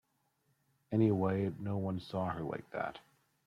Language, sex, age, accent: English, male, 30-39, United States English